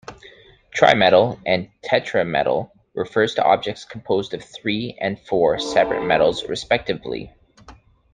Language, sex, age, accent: English, male, 30-39, Canadian English